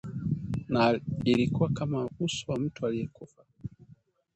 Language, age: Swahili, 19-29